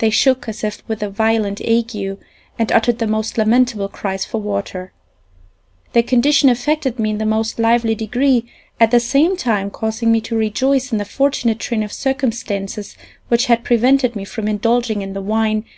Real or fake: real